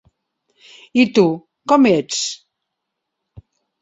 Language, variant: Catalan, Central